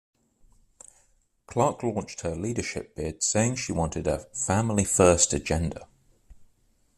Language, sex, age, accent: English, male, 30-39, England English